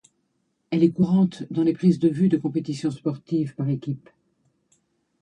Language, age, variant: French, 60-69, Français de métropole